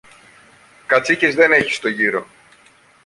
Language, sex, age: Greek, male, 40-49